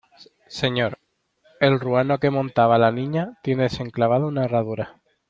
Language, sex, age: Spanish, male, 19-29